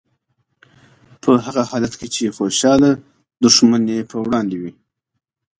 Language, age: Pashto, 40-49